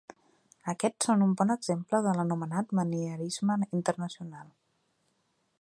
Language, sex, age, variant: Catalan, female, 30-39, Central